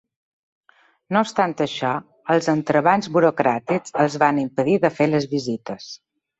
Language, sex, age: Catalan, female, 30-39